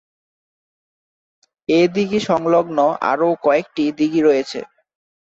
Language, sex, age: Bengali, male, 19-29